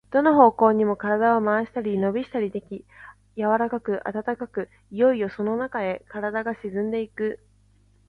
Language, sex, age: Japanese, female, 19-29